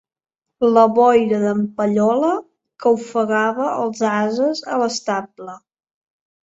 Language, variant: Catalan, Central